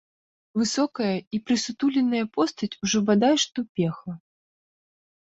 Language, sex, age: Belarusian, female, 30-39